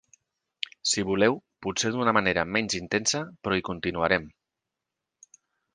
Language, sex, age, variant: Catalan, male, 50-59, Central